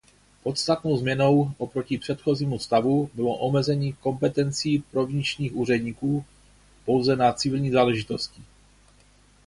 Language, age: Czech, 50-59